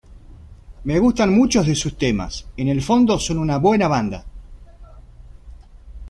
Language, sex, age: Spanish, male, 40-49